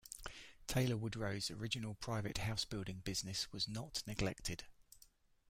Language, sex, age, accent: English, male, 50-59, England English